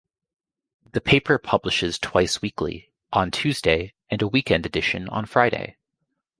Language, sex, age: English, female, 19-29